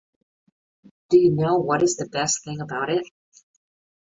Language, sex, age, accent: English, female, 50-59, United States English